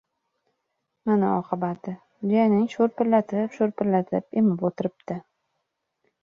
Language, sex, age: Uzbek, female, 30-39